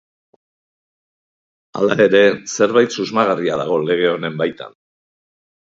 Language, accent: Basque, Erdialdekoa edo Nafarra (Gipuzkoa, Nafarroa)